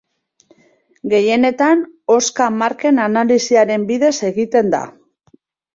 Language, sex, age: Basque, female, 40-49